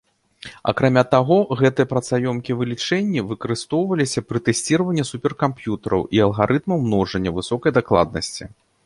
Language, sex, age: Belarusian, male, 30-39